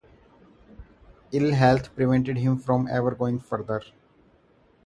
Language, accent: English, India and South Asia (India, Pakistan, Sri Lanka)